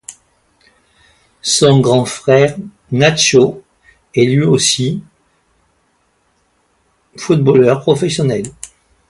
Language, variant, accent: French, Français des départements et régions d'outre-mer, Français de La Réunion